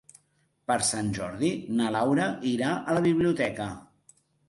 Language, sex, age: Catalan, male, 40-49